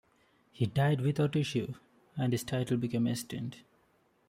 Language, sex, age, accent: English, male, 19-29, India and South Asia (India, Pakistan, Sri Lanka)